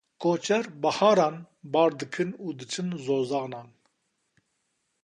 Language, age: Kurdish, 50-59